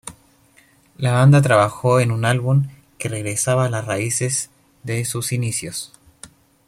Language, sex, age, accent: Spanish, male, 30-39, Chileno: Chile, Cuyo